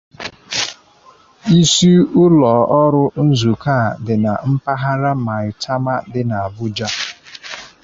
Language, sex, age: Igbo, male, 30-39